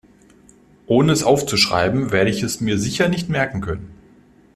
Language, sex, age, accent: German, male, 30-39, Deutschland Deutsch